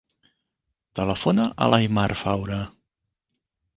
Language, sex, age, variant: Catalan, male, 40-49, Central